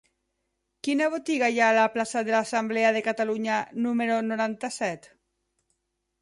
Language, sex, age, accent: Catalan, female, 40-49, valencià